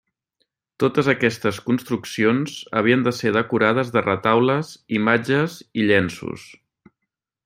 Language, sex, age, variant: Catalan, male, 19-29, Central